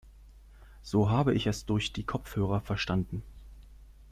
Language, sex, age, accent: German, male, 19-29, Deutschland Deutsch